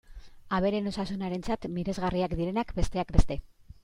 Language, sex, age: Basque, female, 40-49